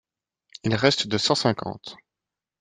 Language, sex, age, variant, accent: French, male, 19-29, Français d'Europe, Français de Suisse